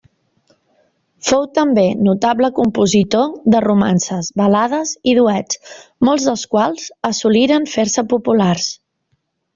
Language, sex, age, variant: Catalan, female, 40-49, Nord-Occidental